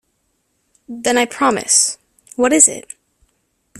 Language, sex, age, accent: English, female, under 19, United States English